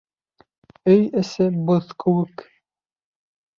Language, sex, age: Bashkir, male, 19-29